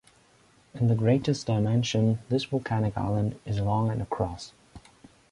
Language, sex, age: English, male, 19-29